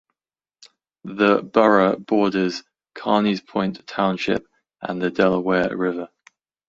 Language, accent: English, England English